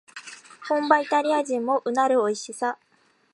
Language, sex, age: Japanese, female, 19-29